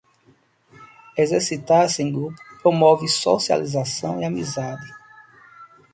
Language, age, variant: Portuguese, 30-39, Portuguese (Brasil)